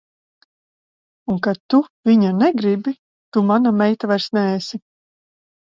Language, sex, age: Latvian, female, 40-49